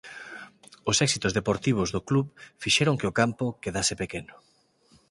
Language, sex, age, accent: Galician, male, 19-29, Normativo (estándar)